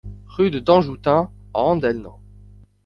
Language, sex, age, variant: French, male, 19-29, Français de métropole